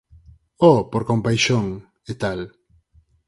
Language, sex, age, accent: Galician, male, 40-49, Normativo (estándar)